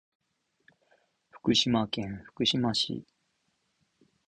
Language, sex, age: Japanese, male, 30-39